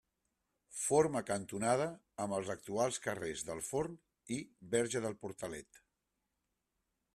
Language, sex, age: Catalan, male, 50-59